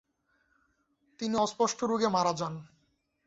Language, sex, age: Bengali, male, 19-29